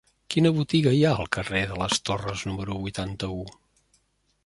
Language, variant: Catalan, Central